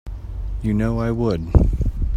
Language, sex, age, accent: English, male, 30-39, United States English